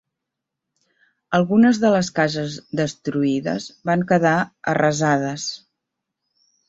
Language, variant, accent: Catalan, Central, Barceloní